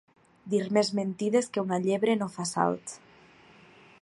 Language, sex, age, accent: Catalan, female, 19-29, balear; valencià; menorquí